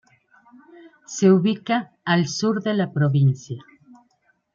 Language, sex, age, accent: Spanish, female, 50-59, México